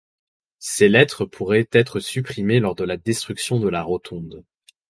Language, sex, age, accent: French, male, 19-29, Français de Belgique